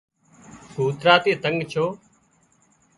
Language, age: Wadiyara Koli, 30-39